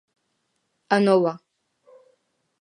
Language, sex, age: Galician, female, 19-29